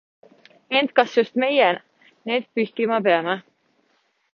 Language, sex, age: Estonian, female, 19-29